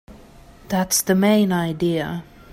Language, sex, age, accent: English, female, 19-29, England English